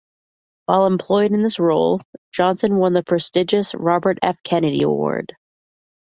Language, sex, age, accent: English, female, 19-29, United States English